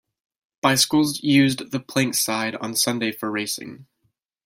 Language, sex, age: English, male, 19-29